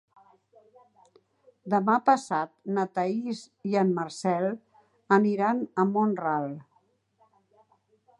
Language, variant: Catalan, Central